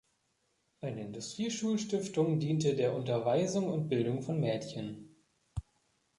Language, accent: German, Deutschland Deutsch